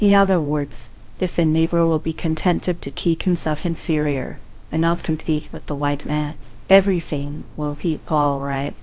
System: TTS, VITS